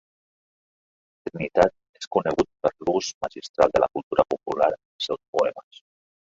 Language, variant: Catalan, Central